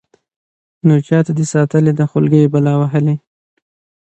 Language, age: Pashto, 19-29